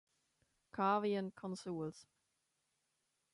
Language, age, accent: German, 30-39, Deutschland Deutsch